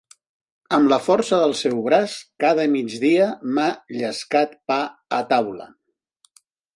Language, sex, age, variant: Catalan, male, 60-69, Central